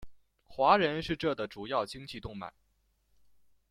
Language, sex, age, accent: Chinese, male, under 19, 出生地：湖北省